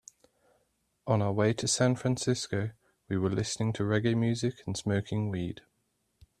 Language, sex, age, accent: English, male, 30-39, England English